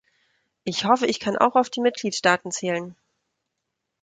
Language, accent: German, Deutschland Deutsch